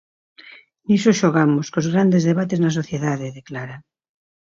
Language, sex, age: Galician, female, 60-69